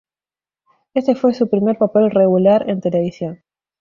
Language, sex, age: Spanish, female, 19-29